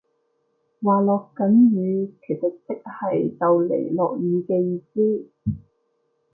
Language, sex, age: Cantonese, female, 19-29